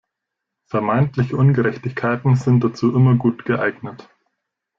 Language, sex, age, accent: German, male, 19-29, Deutschland Deutsch